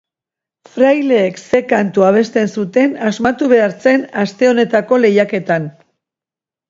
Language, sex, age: Basque, female, 60-69